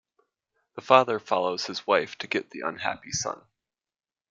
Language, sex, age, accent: English, male, 19-29, United States English